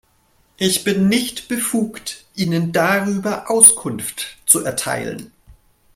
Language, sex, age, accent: German, male, 30-39, Deutschland Deutsch